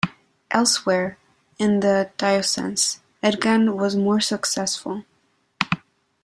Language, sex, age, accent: English, female, under 19, England English